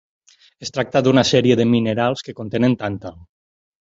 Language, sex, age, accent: Catalan, male, 50-59, valencià